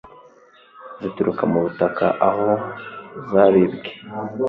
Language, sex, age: Kinyarwanda, male, 19-29